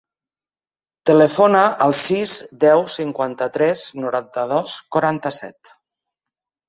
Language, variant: Catalan, Nord-Occidental